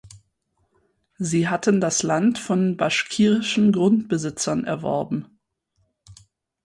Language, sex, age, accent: German, female, 19-29, Deutschland Deutsch